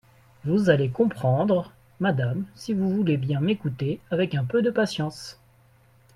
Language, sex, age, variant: French, male, 40-49, Français de métropole